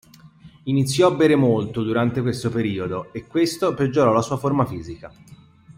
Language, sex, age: Italian, male, 30-39